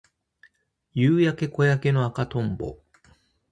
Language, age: Japanese, 40-49